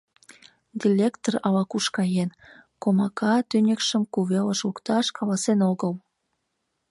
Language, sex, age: Mari, female, 19-29